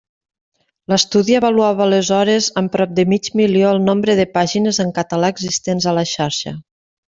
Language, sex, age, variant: Catalan, female, 40-49, Nord-Occidental